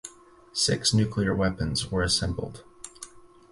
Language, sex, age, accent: English, male, 30-39, United States English